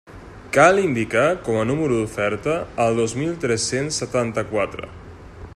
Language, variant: Catalan, Central